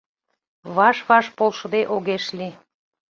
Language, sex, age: Mari, female, 40-49